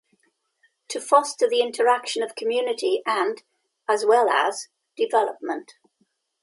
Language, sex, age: English, female, 70-79